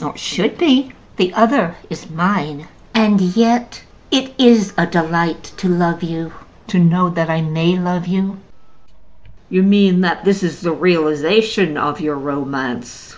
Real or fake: real